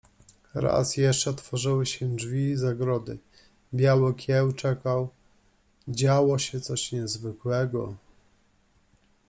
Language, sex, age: Polish, male, 40-49